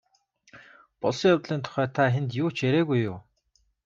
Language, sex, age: Mongolian, male, 19-29